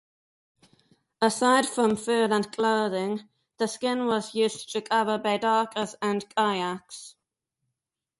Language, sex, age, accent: English, male, under 19, England English